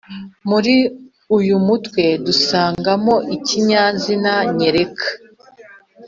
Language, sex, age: Kinyarwanda, female, 30-39